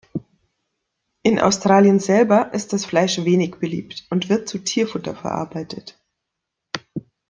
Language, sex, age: German, female, 30-39